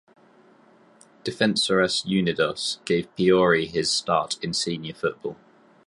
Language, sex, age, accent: English, male, 19-29, England English